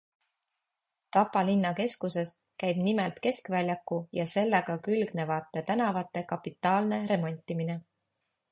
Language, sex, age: Estonian, female, 30-39